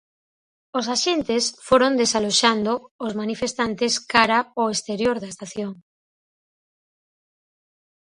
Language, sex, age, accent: Galician, female, 40-49, Normativo (estándar)